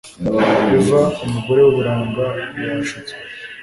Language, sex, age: Kinyarwanda, male, 19-29